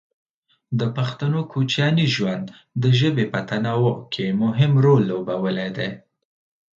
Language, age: Pashto, 19-29